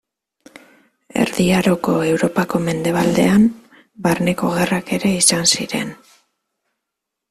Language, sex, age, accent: Basque, female, 19-29, Mendebalekoa (Araba, Bizkaia, Gipuzkoako mendebaleko herri batzuk)